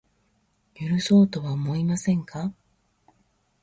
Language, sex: Japanese, female